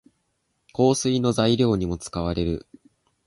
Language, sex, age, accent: Japanese, male, 19-29, 標準語